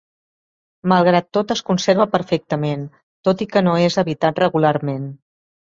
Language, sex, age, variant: Catalan, female, 50-59, Central